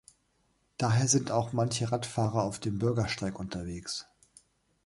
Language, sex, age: German, male, 40-49